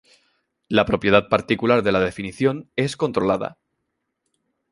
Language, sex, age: Spanish, male, 19-29